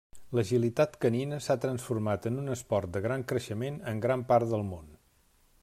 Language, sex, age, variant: Catalan, male, 50-59, Central